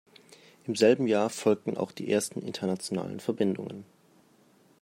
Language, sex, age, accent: German, male, 19-29, Deutschland Deutsch